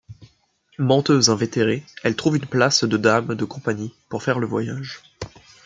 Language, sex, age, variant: French, male, 19-29, Français de métropole